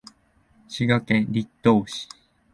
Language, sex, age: Japanese, male, 19-29